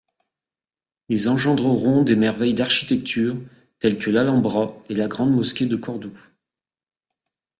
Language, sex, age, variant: French, male, 40-49, Français de métropole